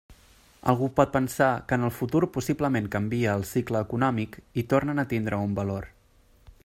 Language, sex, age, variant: Catalan, male, 30-39, Central